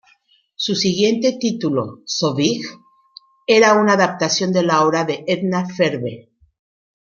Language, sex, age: Spanish, female, 50-59